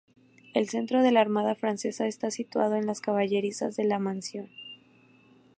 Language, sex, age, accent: Spanish, female, 19-29, México